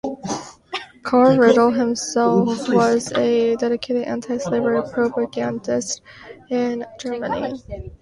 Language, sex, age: English, female, 19-29